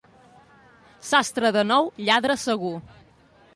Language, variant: Catalan, Central